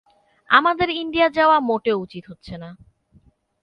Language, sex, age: Bengali, female, 19-29